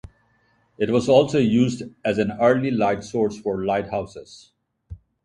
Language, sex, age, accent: English, male, 40-49, India and South Asia (India, Pakistan, Sri Lanka)